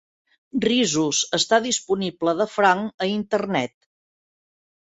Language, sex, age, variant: Catalan, female, 60-69, Central